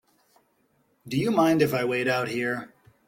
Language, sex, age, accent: English, male, 30-39, United States English